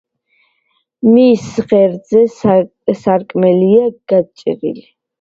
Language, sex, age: Georgian, female, under 19